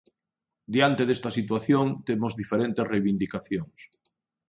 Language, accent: Galician, Central (gheada)